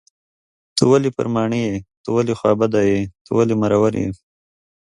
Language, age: Pashto, 30-39